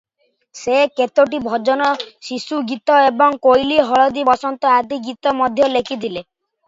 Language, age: Odia, 50-59